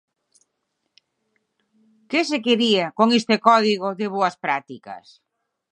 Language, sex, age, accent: Galician, male, 19-29, Central (gheada)